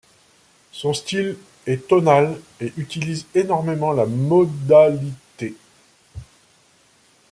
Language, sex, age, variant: French, male, 50-59, Français de métropole